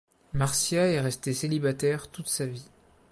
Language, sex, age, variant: French, male, 19-29, Français de métropole